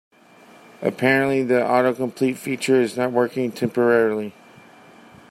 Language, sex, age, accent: English, male, 30-39, United States English